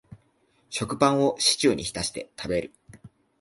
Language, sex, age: Japanese, male, under 19